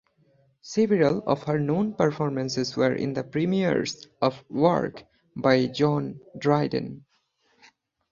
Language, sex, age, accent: English, male, 19-29, United States English